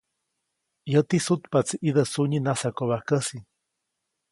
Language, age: Copainalá Zoque, 40-49